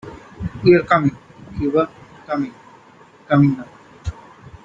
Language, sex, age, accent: English, male, 19-29, India and South Asia (India, Pakistan, Sri Lanka)